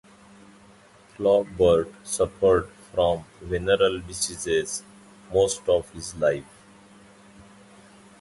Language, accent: English, India and South Asia (India, Pakistan, Sri Lanka)